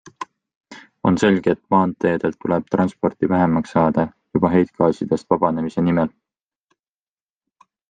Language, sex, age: Estonian, male, 19-29